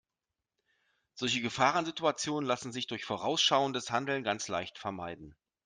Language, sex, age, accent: German, male, 40-49, Deutschland Deutsch